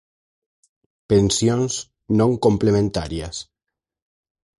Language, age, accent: Galician, 30-39, Oriental (común en zona oriental)